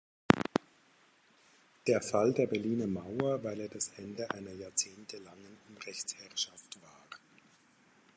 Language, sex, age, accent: German, male, 40-49, Schweizerdeutsch